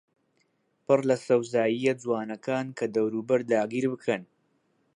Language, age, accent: Central Kurdish, under 19, سۆرانی